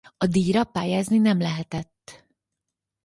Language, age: Hungarian, 50-59